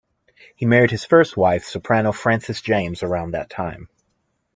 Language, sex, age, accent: English, male, 19-29, United States English